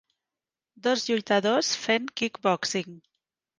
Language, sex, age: Catalan, female, 30-39